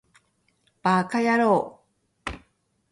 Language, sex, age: Japanese, female, 50-59